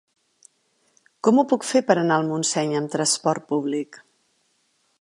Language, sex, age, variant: Catalan, female, 40-49, Central